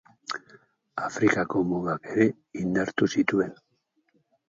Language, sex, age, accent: Basque, male, 60-69, Mendebalekoa (Araba, Bizkaia, Gipuzkoako mendebaleko herri batzuk)